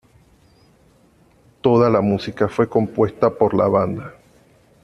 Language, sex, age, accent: Spanish, male, 30-39, Caribe: Cuba, Venezuela, Puerto Rico, República Dominicana, Panamá, Colombia caribeña, México caribeño, Costa del golfo de México